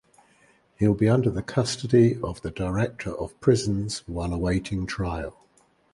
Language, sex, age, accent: English, male, 60-69, England English